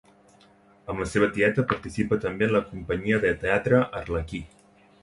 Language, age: Catalan, 30-39